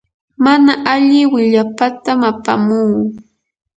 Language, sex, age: Yanahuanca Pasco Quechua, female, 30-39